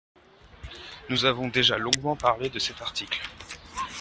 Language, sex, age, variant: French, male, 19-29, Français de métropole